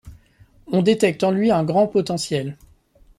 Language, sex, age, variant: French, male, 30-39, Français de métropole